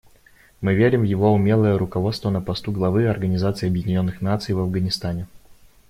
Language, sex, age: Russian, male, 19-29